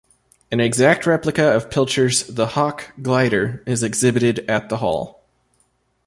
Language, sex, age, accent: English, male, 19-29, United States English